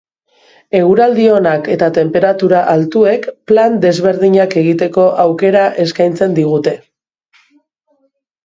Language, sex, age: Basque, female, 40-49